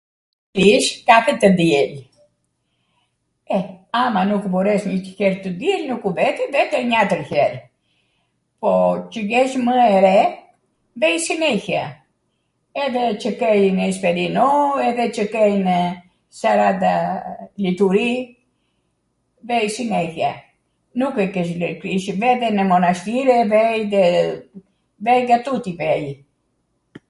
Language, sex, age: Arvanitika Albanian, female, 70-79